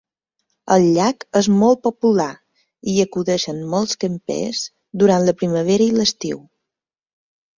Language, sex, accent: Catalan, female, mallorquí